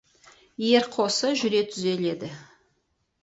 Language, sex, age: Kazakh, female, 40-49